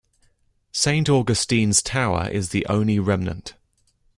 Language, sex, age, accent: English, male, under 19, England English